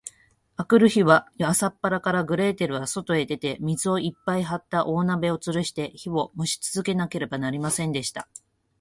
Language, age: Japanese, 40-49